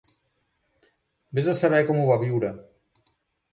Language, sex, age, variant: Catalan, male, 40-49, Central